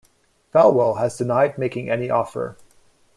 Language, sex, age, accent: English, male, 30-39, United States English